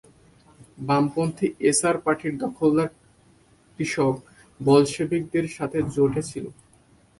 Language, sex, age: Bengali, male, 19-29